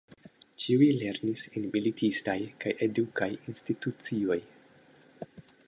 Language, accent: Esperanto, Internacia